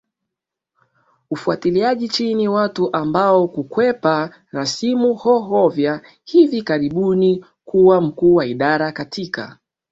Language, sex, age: Swahili, male, 19-29